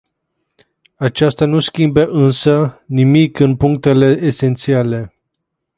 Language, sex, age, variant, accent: Romanian, male, 19-29, Romanian-Romania, Muntenesc